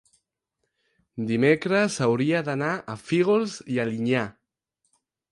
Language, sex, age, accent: Catalan, male, 19-29, aprenent (recent, des del castellà)